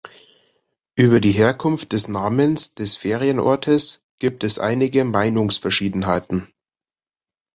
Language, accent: German, Deutschland Deutsch